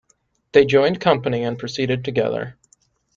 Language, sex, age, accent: English, male, 19-29, United States English